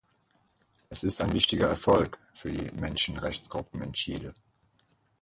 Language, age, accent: German, 30-39, Deutschland Deutsch